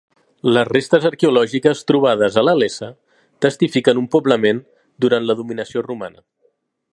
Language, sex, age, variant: Catalan, male, 40-49, Central